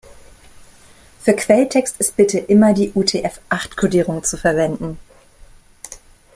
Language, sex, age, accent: German, female, 30-39, Deutschland Deutsch